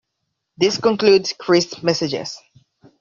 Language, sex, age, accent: English, male, under 19, Filipino